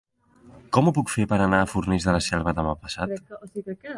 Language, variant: Catalan, Central